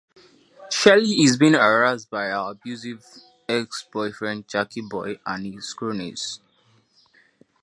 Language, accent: English, Nigerian